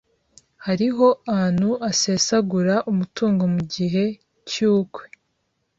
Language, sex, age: Kinyarwanda, female, 19-29